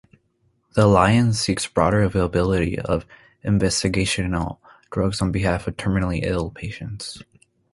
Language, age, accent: English, 19-29, United States English